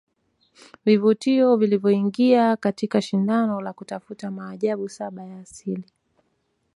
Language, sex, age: Swahili, female, 19-29